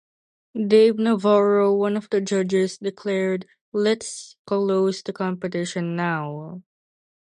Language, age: English, under 19